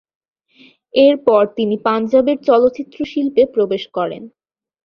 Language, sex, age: Bengali, female, 19-29